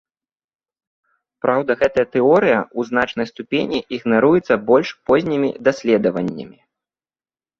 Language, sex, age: Belarusian, male, 30-39